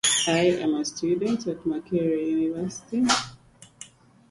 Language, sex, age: English, female, 30-39